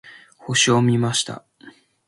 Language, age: Japanese, 19-29